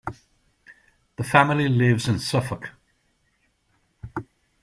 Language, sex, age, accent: English, male, 50-59, Irish English